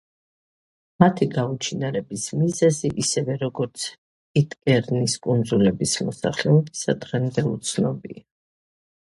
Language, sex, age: Georgian, female, 50-59